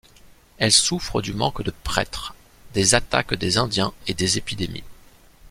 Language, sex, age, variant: French, male, 30-39, Français de métropole